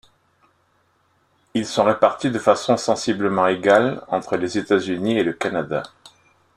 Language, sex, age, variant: French, male, 50-59, Français de métropole